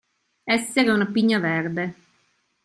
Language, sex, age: Italian, female, 30-39